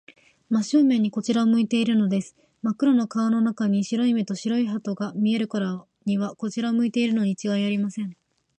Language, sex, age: Japanese, female, 19-29